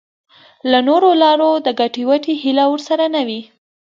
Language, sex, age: Pashto, female, 19-29